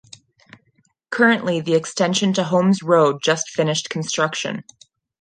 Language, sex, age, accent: English, female, 30-39, United States English